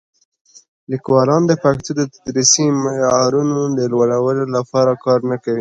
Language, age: Pashto, under 19